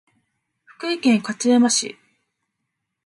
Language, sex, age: Japanese, female, 19-29